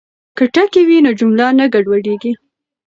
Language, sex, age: Pashto, female, under 19